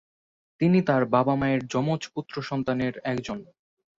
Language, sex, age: Bengali, male, 19-29